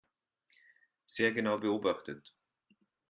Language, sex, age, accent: German, male, 30-39, Österreichisches Deutsch